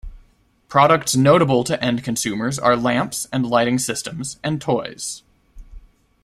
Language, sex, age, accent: English, male, 19-29, United States English